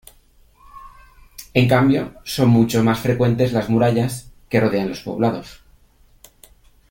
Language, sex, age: Spanish, male, 30-39